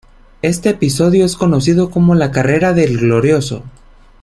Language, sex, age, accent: Spanish, male, 19-29, América central